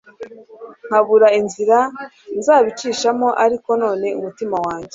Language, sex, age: Kinyarwanda, female, 40-49